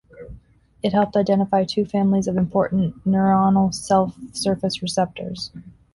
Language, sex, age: English, female, 19-29